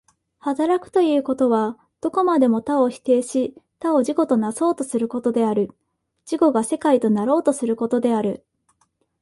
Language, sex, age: Japanese, female, 19-29